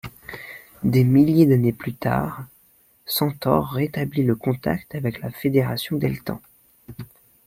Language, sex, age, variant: French, male, under 19, Français de métropole